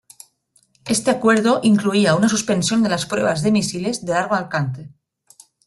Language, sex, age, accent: Spanish, female, 19-29, España: Norte peninsular (Asturias, Castilla y León, Cantabria, País Vasco, Navarra, Aragón, La Rioja, Guadalajara, Cuenca)